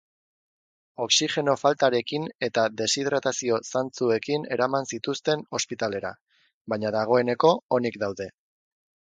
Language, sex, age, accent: Basque, male, 30-39, Erdialdekoa edo Nafarra (Gipuzkoa, Nafarroa)